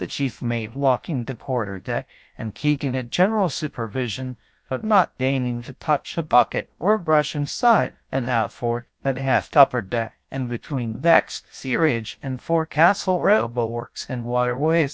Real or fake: fake